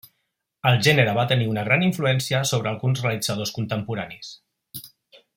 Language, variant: Catalan, Central